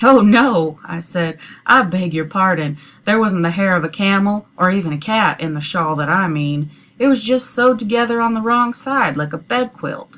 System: none